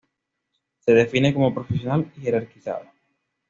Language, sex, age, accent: Spanish, male, 19-29, Caribe: Cuba, Venezuela, Puerto Rico, República Dominicana, Panamá, Colombia caribeña, México caribeño, Costa del golfo de México